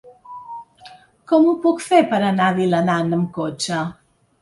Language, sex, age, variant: Catalan, female, 60-69, Central